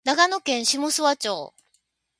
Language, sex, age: Japanese, female, 60-69